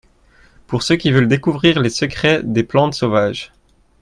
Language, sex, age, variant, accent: French, male, 19-29, Français d'Europe, Français de Suisse